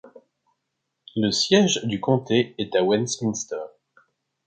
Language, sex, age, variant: French, male, 40-49, Français de métropole